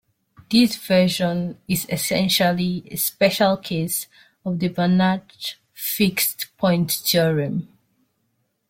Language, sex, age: English, female, 19-29